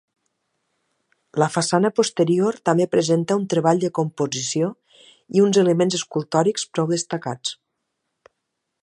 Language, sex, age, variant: Catalan, female, 40-49, Nord-Occidental